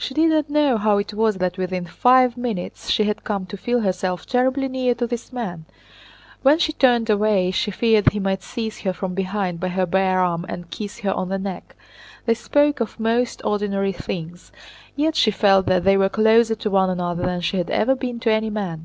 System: none